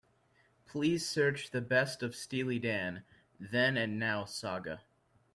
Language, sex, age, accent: English, male, 19-29, United States English